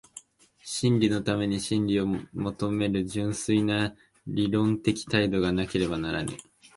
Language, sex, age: Japanese, male, under 19